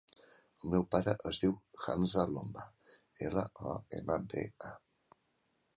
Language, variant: Catalan, Central